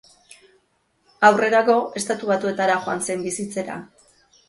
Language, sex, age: Basque, female, 50-59